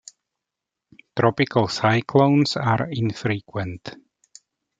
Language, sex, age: English, male, 40-49